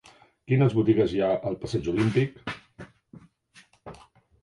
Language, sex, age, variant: Catalan, male, 60-69, Central